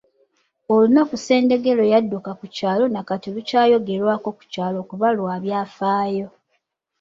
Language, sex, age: Ganda, female, 30-39